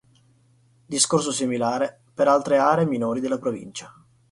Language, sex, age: Italian, male, 19-29